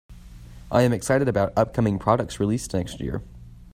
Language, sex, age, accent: English, male, 19-29, United States English